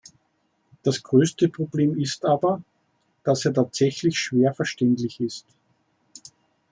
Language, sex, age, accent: German, male, 40-49, Österreichisches Deutsch